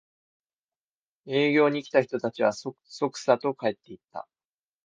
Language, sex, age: Japanese, male, under 19